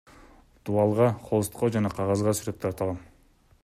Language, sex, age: Kyrgyz, male, 19-29